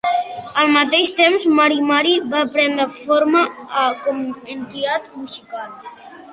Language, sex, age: Catalan, male, under 19